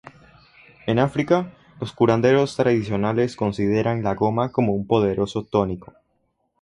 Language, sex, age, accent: Spanish, male, under 19, Andino-Pacífico: Colombia, Perú, Ecuador, oeste de Bolivia y Venezuela andina